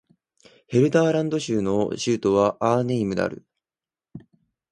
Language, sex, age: Japanese, male, under 19